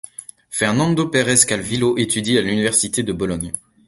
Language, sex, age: French, male, 19-29